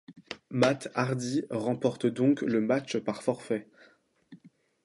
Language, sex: French, male